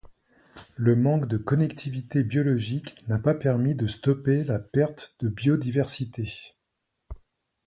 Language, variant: French, Français de métropole